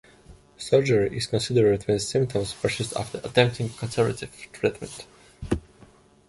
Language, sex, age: English, male, 30-39